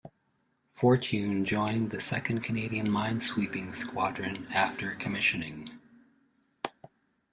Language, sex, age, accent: English, male, 50-59, Canadian English